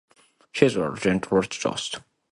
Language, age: English, 19-29